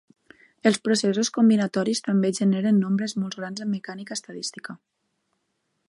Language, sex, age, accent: Catalan, female, 19-29, septentrional; valencià